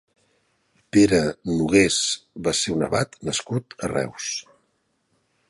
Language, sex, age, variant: Catalan, male, 50-59, Central